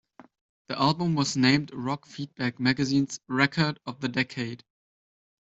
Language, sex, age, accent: English, male, 19-29, United States English